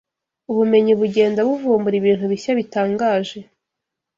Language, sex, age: Kinyarwanda, female, 19-29